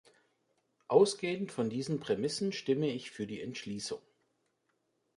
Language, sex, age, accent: German, male, 30-39, Deutschland Deutsch